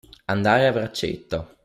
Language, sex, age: Italian, male, under 19